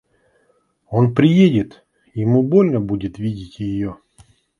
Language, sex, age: Russian, male, 40-49